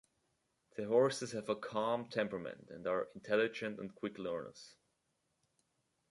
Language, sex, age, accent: English, male, 19-29, United States English